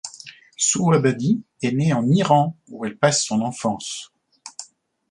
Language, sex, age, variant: French, male, 50-59, Français de métropole